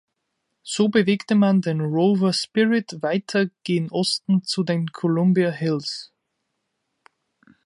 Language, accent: German, Österreichisches Deutsch